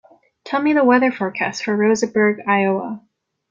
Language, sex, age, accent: English, female, 19-29, Canadian English